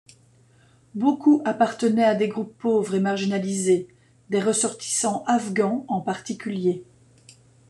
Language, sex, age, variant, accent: French, female, 40-49, Français d'Europe, Français de Belgique